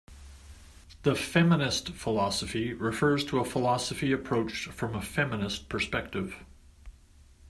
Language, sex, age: English, male, 60-69